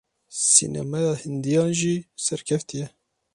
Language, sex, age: Kurdish, male, 30-39